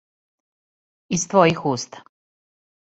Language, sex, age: Serbian, female, 50-59